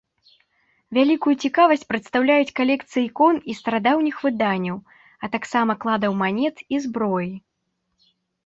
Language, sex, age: Belarusian, female, 19-29